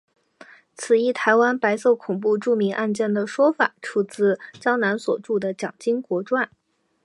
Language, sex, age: Chinese, female, 19-29